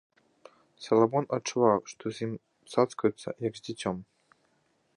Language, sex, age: Belarusian, male, 19-29